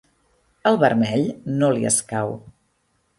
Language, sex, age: Catalan, female, 30-39